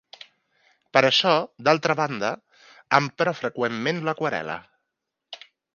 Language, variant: Catalan, Central